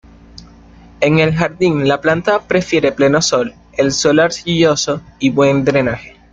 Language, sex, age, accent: Spanish, male, 19-29, Caribe: Cuba, Venezuela, Puerto Rico, República Dominicana, Panamá, Colombia caribeña, México caribeño, Costa del golfo de México